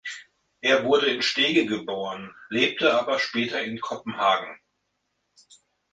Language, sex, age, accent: German, male, 40-49, Deutschland Deutsch